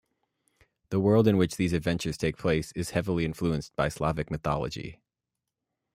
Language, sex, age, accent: English, male, 19-29, United States English